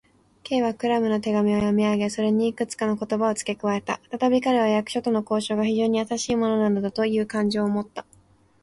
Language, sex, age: Japanese, female, under 19